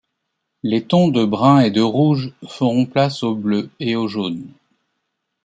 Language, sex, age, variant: French, male, 40-49, Français de métropole